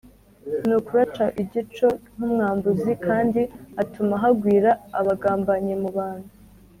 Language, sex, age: Kinyarwanda, female, 19-29